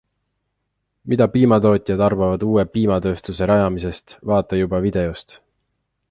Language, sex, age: Estonian, male, 19-29